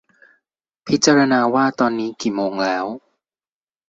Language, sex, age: Thai, male, 19-29